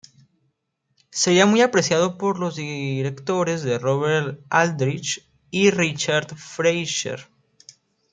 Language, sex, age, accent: Spanish, male, under 19, México